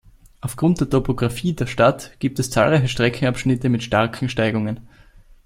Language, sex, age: German, male, under 19